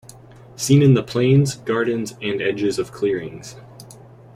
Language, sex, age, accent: English, male, under 19, United States English